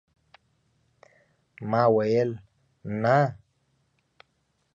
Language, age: Pashto, 19-29